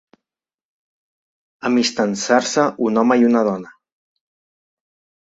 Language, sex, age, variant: Catalan, male, 30-39, Central